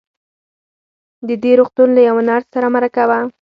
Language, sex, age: Pashto, female, under 19